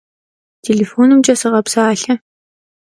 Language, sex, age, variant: Kabardian, female, under 19, Адыгэбзэ (Къэбэрдей, Кирил, псоми зэдай)